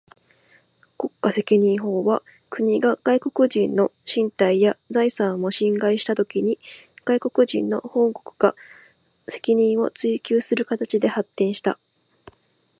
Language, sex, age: Japanese, female, 19-29